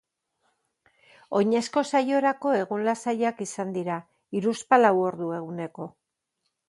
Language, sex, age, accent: Basque, female, 50-59, Mendebalekoa (Araba, Bizkaia, Gipuzkoako mendebaleko herri batzuk)